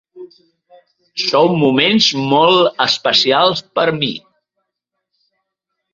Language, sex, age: Catalan, male, 40-49